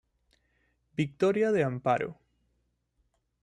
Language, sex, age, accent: Spanish, male, 30-39, Andino-Pacífico: Colombia, Perú, Ecuador, oeste de Bolivia y Venezuela andina